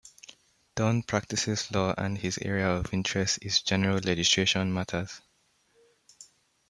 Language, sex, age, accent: English, male, under 19, Southern African (South Africa, Zimbabwe, Namibia)